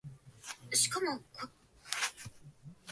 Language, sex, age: Japanese, male, 19-29